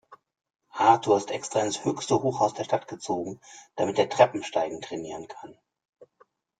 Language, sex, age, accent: German, male, 50-59, Deutschland Deutsch